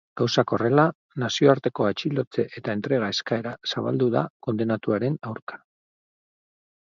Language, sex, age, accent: Basque, male, 50-59, Mendebalekoa (Araba, Bizkaia, Gipuzkoako mendebaleko herri batzuk)